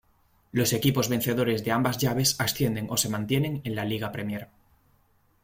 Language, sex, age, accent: Spanish, male, 19-29, España: Norte peninsular (Asturias, Castilla y León, Cantabria, País Vasco, Navarra, Aragón, La Rioja, Guadalajara, Cuenca)